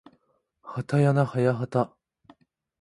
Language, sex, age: Japanese, male, 19-29